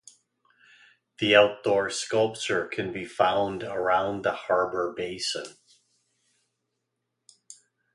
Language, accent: English, United States English